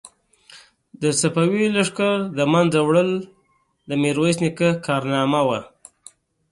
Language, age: Pashto, 30-39